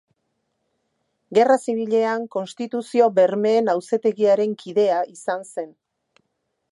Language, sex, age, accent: Basque, female, 50-59, Erdialdekoa edo Nafarra (Gipuzkoa, Nafarroa)